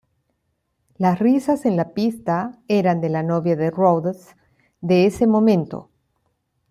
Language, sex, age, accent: Spanish, female, 60-69, Andino-Pacífico: Colombia, Perú, Ecuador, oeste de Bolivia y Venezuela andina